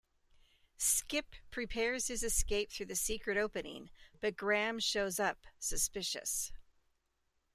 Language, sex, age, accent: English, female, 50-59, United States English